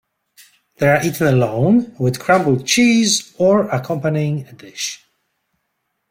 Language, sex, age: English, male, 40-49